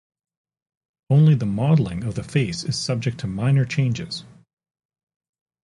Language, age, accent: English, 40-49, Canadian English